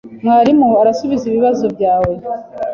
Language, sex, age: Kinyarwanda, female, 40-49